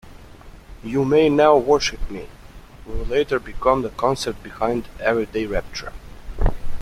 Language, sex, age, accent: English, male, 19-29, United States English